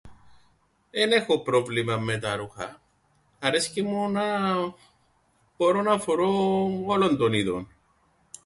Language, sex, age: Greek, male, 40-49